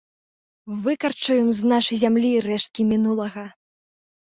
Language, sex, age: Belarusian, female, 19-29